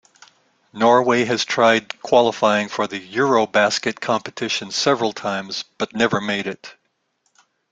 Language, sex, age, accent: English, male, 60-69, United States English